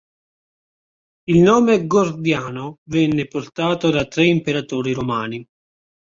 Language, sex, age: Italian, male, 19-29